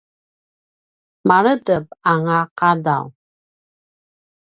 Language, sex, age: Paiwan, female, 50-59